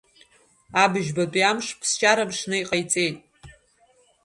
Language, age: Abkhazian, under 19